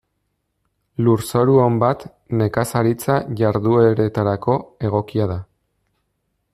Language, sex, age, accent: Basque, male, 30-39, Erdialdekoa edo Nafarra (Gipuzkoa, Nafarroa)